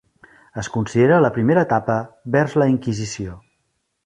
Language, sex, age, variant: Catalan, male, 40-49, Central